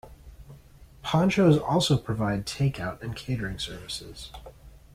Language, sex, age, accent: English, male, 19-29, United States English